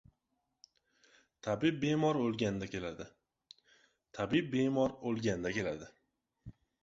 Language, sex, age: Uzbek, male, 19-29